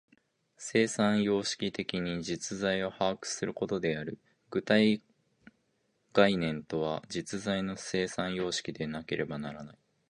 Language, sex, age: Japanese, male, 19-29